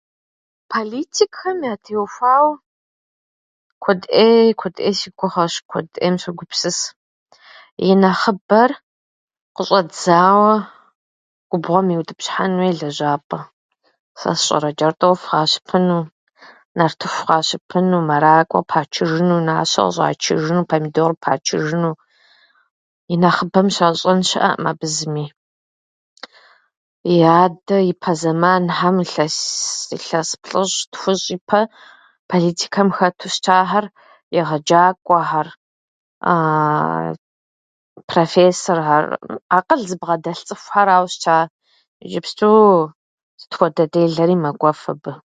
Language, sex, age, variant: Kabardian, female, 30-39, Адыгэбзэ (Къэбэрдей, Кирил, псоми зэдай)